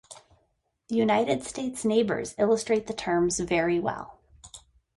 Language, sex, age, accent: English, female, 40-49, United States English